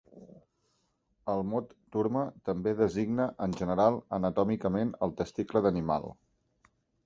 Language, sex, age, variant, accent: Catalan, male, 40-49, Central, gironí